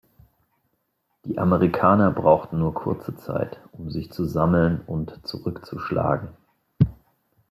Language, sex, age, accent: German, male, 40-49, Deutschland Deutsch